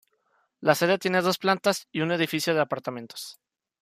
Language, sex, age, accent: Spanish, male, under 19, México